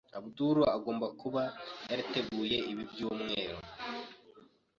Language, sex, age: Kinyarwanda, male, 19-29